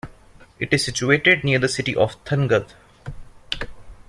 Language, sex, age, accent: English, male, under 19, India and South Asia (India, Pakistan, Sri Lanka)